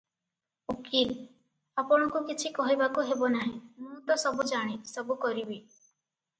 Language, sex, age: Odia, female, 19-29